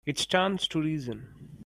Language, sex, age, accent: English, male, 19-29, India and South Asia (India, Pakistan, Sri Lanka)